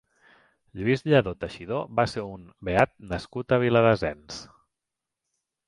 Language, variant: Catalan, Central